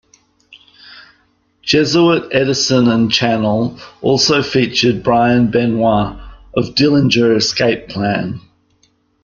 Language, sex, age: English, male, 40-49